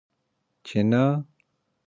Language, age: Pashto, 19-29